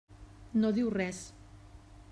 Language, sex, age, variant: Catalan, female, 40-49, Central